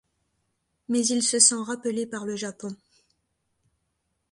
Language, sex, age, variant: French, female, 19-29, Français de métropole